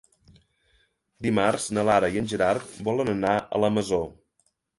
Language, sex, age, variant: Catalan, male, 40-49, Central